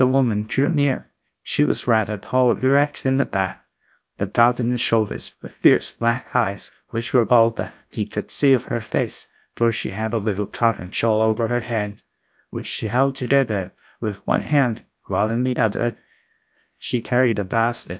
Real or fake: fake